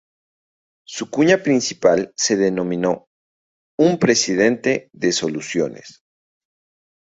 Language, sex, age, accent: Spanish, male, 19-29, México